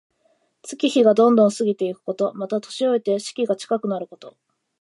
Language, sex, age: Japanese, female, under 19